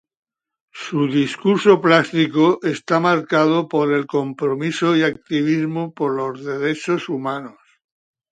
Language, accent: Spanish, España: Sur peninsular (Andalucia, Extremadura, Murcia)